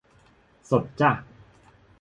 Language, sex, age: Thai, male, 40-49